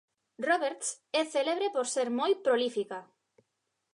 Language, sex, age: Galician, female, 30-39